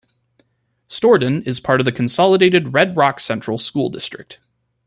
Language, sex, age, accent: English, male, 19-29, United States English